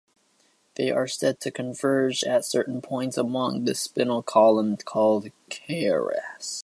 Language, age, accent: English, under 19, United States English